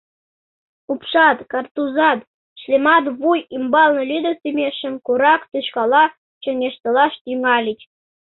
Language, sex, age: Mari, male, under 19